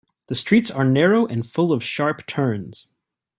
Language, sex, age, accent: English, male, 19-29, United States English